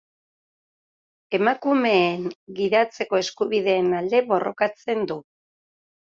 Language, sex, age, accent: Basque, female, 50-59, Erdialdekoa edo Nafarra (Gipuzkoa, Nafarroa)